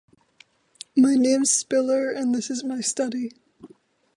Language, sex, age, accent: English, female, under 19, Irish English